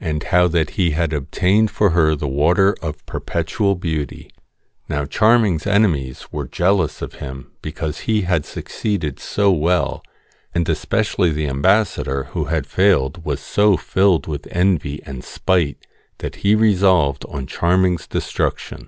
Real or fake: real